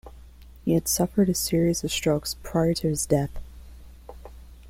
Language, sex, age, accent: English, female, 19-29, United States English